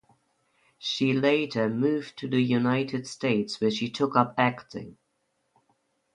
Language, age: English, 19-29